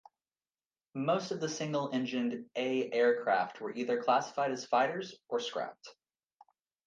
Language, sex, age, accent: English, male, 30-39, United States English